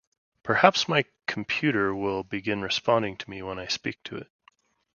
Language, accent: English, United States English